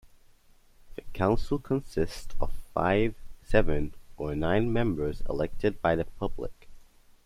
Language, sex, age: English, male, under 19